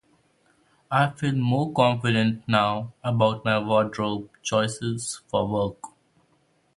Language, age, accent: English, 19-29, India and South Asia (India, Pakistan, Sri Lanka)